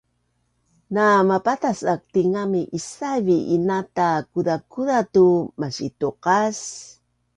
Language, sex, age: Bunun, female, 60-69